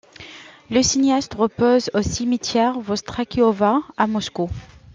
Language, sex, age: French, male, 40-49